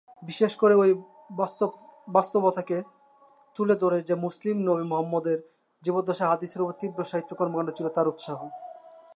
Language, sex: Bengali, male